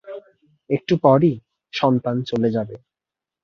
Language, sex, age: Bengali, male, 19-29